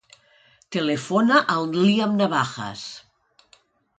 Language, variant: Catalan, Nord-Occidental